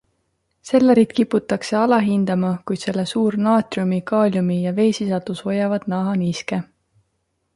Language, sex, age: Estonian, female, 30-39